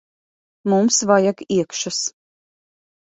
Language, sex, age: Latvian, female, 40-49